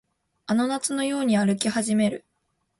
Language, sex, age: Japanese, female, 19-29